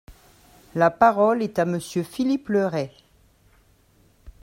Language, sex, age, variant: French, female, 60-69, Français de métropole